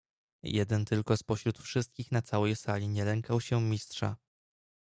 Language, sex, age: Polish, male, 19-29